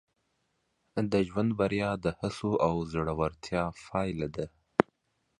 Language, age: Pashto, 19-29